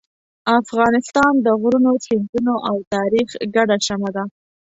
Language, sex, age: Pashto, female, 19-29